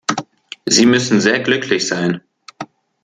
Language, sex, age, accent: German, male, under 19, Deutschland Deutsch